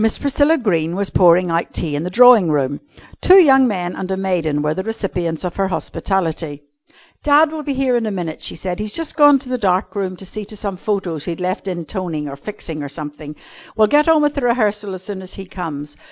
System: none